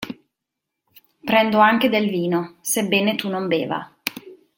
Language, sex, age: Italian, female, 30-39